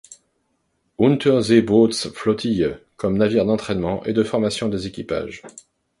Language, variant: French, Français de métropole